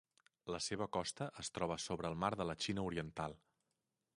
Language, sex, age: Catalan, male, 40-49